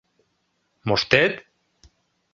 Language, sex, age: Mari, male, 50-59